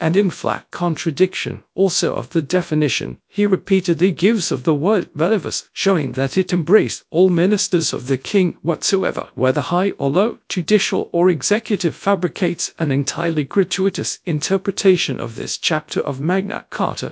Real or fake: fake